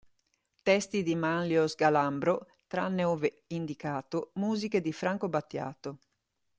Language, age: Italian, 50-59